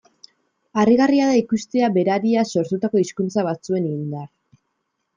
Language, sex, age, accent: Basque, female, 19-29, Mendebalekoa (Araba, Bizkaia, Gipuzkoako mendebaleko herri batzuk)